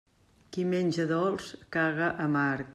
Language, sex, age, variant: Catalan, female, 50-59, Central